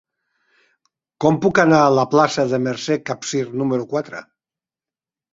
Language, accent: Catalan, Empordanès